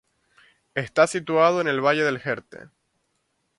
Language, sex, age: Spanish, male, 19-29